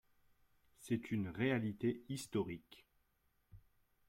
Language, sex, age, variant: French, male, 30-39, Français de métropole